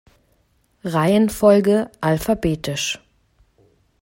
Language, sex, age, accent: German, female, 30-39, Deutschland Deutsch